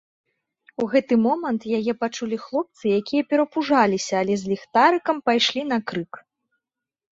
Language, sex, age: Belarusian, female, 30-39